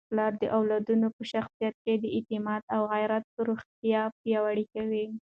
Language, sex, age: Pashto, female, 19-29